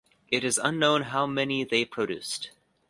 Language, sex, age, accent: English, male, 19-29, United States English